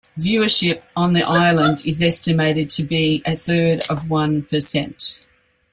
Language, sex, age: English, female, 60-69